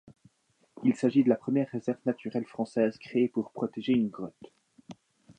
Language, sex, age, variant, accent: French, male, 19-29, Français d'Europe, Français de Suisse